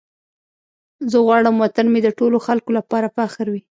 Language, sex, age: Pashto, female, 19-29